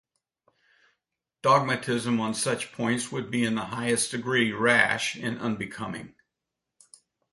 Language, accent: English, United States English